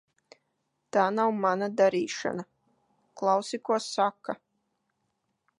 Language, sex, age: Latvian, female, 30-39